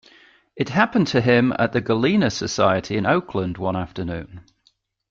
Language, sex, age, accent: English, male, 50-59, England English